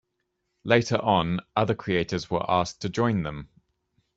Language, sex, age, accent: English, male, 30-39, England English